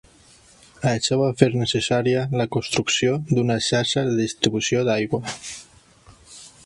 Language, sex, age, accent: Catalan, male, 40-49, valencià